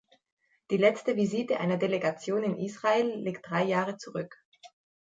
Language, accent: German, Deutschland Deutsch